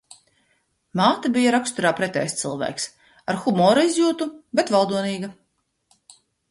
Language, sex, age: Latvian, female, 50-59